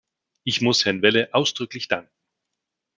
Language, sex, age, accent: German, male, 30-39, Deutschland Deutsch